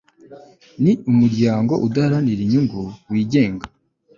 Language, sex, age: Kinyarwanda, male, 19-29